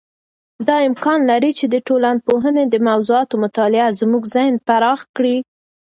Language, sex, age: Pashto, female, 19-29